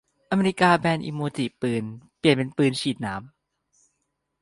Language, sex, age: Thai, male, 19-29